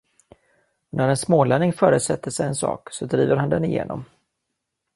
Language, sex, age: Swedish, male, 40-49